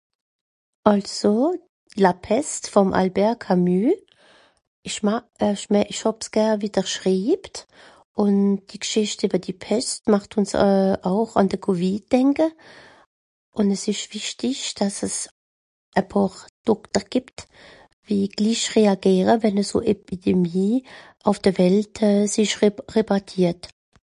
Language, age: Swiss German, 50-59